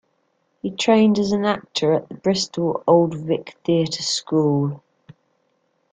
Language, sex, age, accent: English, female, 40-49, England English